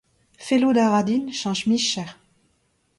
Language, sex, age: Breton, female, 50-59